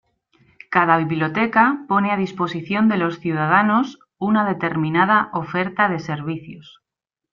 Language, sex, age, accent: Spanish, female, 40-49, España: Centro-Sur peninsular (Madrid, Toledo, Castilla-La Mancha)